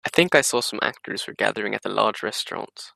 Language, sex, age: English, male, under 19